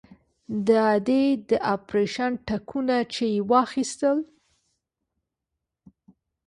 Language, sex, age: Pashto, female, 40-49